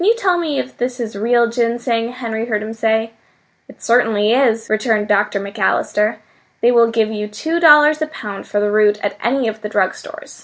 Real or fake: real